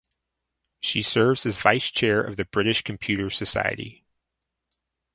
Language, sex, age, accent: English, male, 30-39, United States English